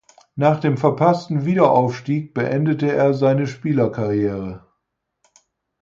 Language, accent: German, Norddeutsch